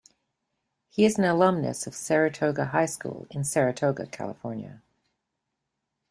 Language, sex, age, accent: English, female, 60-69, Canadian English